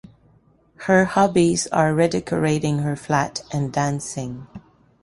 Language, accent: English, Canadian English